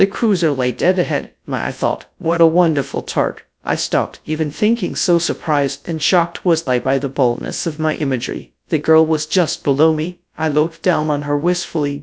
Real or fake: fake